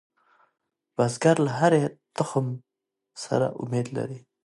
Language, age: Pashto, 30-39